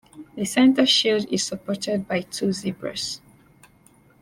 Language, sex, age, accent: English, female, 19-29, England English